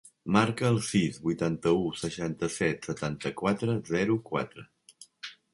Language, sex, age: Catalan, male, 50-59